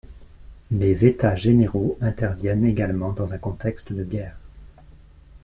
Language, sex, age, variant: French, male, 30-39, Français de métropole